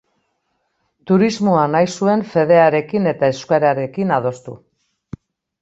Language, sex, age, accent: Basque, female, 60-69, Mendebalekoa (Araba, Bizkaia, Gipuzkoako mendebaleko herri batzuk)